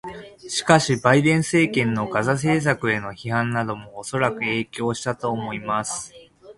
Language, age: Japanese, 30-39